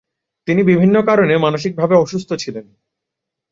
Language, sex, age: Bengali, male, 19-29